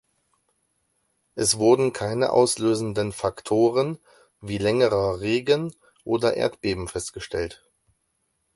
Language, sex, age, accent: German, male, 30-39, Deutschland Deutsch